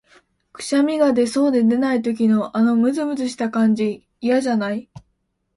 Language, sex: Japanese, female